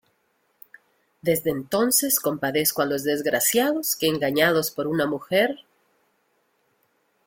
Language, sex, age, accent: Spanish, female, 40-49, América central